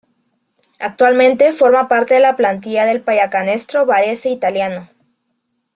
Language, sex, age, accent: Spanish, female, 19-29, América central